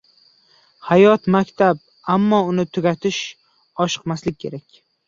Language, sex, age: Uzbek, male, 19-29